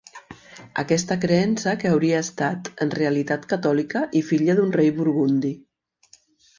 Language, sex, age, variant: Catalan, female, 40-49, Central